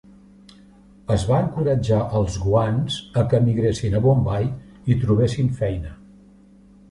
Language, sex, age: Catalan, male, 60-69